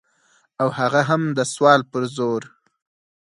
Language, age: Pashto, 19-29